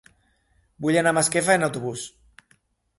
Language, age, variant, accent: Catalan, 30-39, Tortosí, valencià